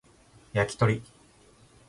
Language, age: Japanese, 30-39